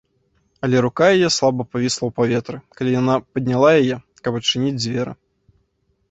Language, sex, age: Belarusian, male, 19-29